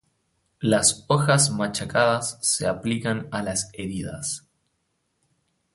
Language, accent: Spanish, Chileno: Chile, Cuyo